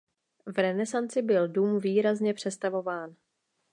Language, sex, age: Czech, female, 19-29